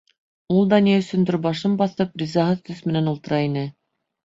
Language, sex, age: Bashkir, female, 30-39